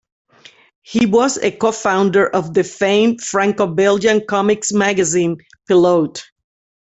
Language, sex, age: English, female, 60-69